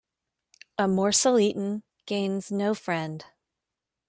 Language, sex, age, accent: English, female, 50-59, United States English